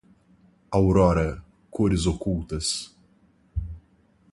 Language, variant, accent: Portuguese, Portuguese (Brasil), Mineiro